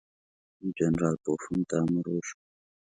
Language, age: Pashto, 19-29